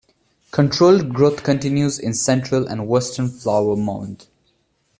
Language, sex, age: English, male, 19-29